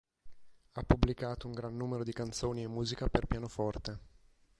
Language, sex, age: Italian, male, 30-39